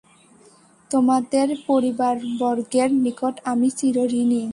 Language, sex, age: Bengali, female, 19-29